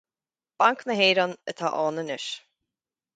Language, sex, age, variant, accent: Irish, female, 30-39, Gaeilge Chonnacht, Cainteoir dúchais, Gaeltacht